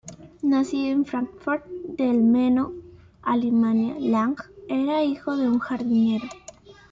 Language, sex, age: Spanish, female, under 19